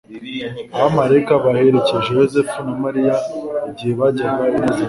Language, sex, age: Kinyarwanda, male, 19-29